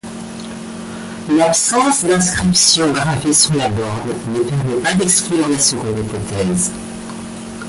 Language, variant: French, Français de métropole